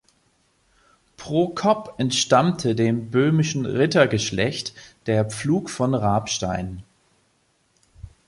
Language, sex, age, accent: German, male, 40-49, Deutschland Deutsch